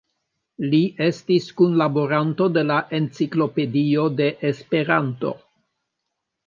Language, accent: Esperanto, Internacia